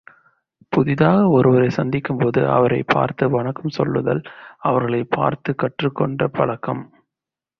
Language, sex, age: Tamil, male, 30-39